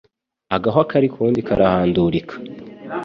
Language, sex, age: Kinyarwanda, male, 19-29